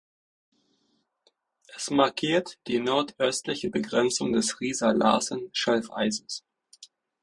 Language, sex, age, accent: German, male, 30-39, Deutschland Deutsch